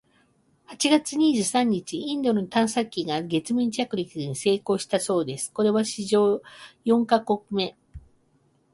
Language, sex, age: Japanese, female, 50-59